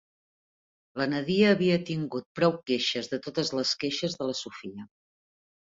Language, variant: Catalan, Central